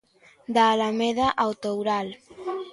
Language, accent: Galician, Normativo (estándar)